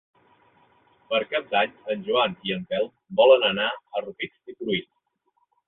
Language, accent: Catalan, central; nord-occidental